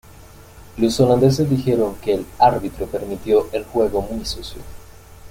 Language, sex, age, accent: Spanish, male, under 19, Caribe: Cuba, Venezuela, Puerto Rico, República Dominicana, Panamá, Colombia caribeña, México caribeño, Costa del golfo de México